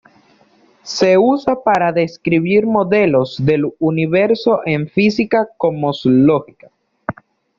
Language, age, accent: Spanish, 50-59, Caribe: Cuba, Venezuela, Puerto Rico, República Dominicana, Panamá, Colombia caribeña, México caribeño, Costa del golfo de México